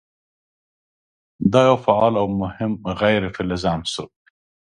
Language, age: Pashto, 60-69